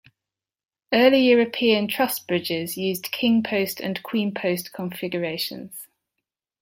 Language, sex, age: English, female, 30-39